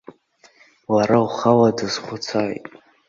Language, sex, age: Abkhazian, male, under 19